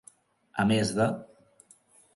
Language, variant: Catalan, Central